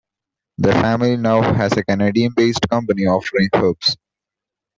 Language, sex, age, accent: English, male, 19-29, India and South Asia (India, Pakistan, Sri Lanka)